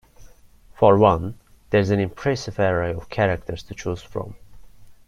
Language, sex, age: English, male, 19-29